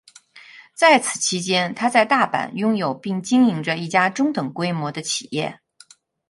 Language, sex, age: Chinese, female, 40-49